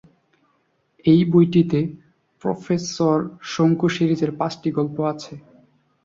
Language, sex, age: Bengali, male, 19-29